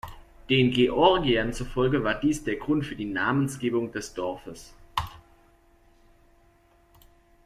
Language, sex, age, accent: German, male, 19-29, Deutschland Deutsch